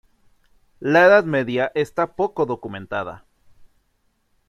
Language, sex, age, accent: Spanish, male, 30-39, México